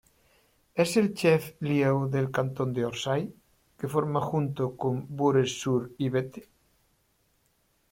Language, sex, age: Spanish, male, 50-59